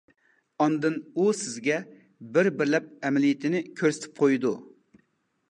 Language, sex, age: Uyghur, male, 30-39